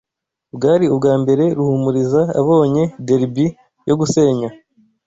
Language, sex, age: Kinyarwanda, male, 19-29